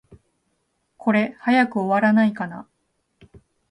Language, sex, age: Japanese, female, 19-29